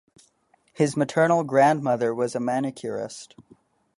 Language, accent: English, United States English